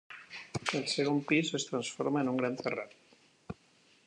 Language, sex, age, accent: Catalan, male, 50-59, valencià